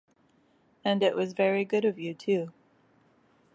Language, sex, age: English, female, 40-49